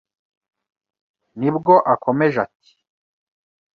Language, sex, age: Kinyarwanda, male, 30-39